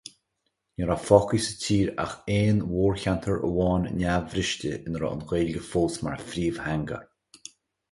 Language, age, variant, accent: Irish, 50-59, Gaeilge Chonnacht, Cainteoir dúchais, Gaeltacht